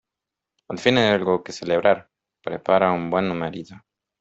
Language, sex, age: Spanish, male, 30-39